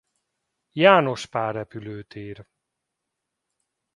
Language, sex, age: Hungarian, male, 40-49